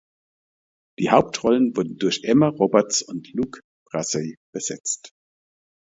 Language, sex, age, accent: German, male, 50-59, Deutschland Deutsch